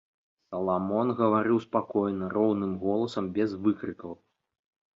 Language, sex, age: Belarusian, male, 30-39